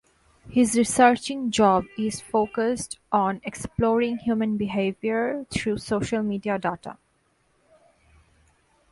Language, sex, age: English, female, 19-29